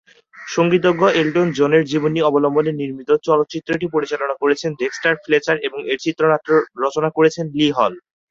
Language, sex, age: Bengali, male, 19-29